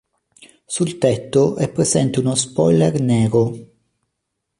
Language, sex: Italian, male